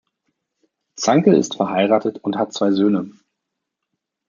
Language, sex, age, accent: German, male, 30-39, Deutschland Deutsch